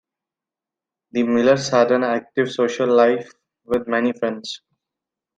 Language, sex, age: English, male, 19-29